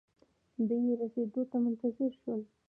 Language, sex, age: Pashto, female, under 19